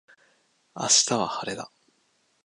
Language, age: Japanese, 19-29